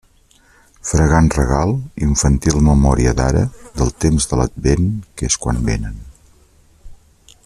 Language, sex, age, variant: Catalan, male, 50-59, Central